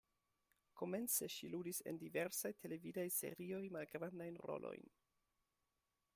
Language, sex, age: Esperanto, male, 30-39